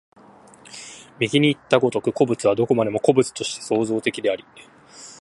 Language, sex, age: Japanese, male, under 19